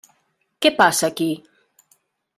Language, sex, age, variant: Catalan, female, 40-49, Central